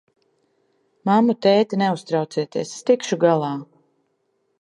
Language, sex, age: Latvian, female, 40-49